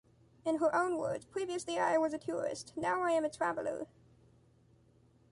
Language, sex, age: English, male, under 19